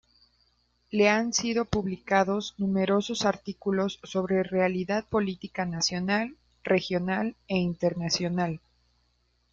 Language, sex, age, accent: Spanish, female, 19-29, México